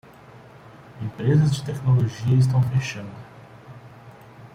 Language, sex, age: Portuguese, male, 19-29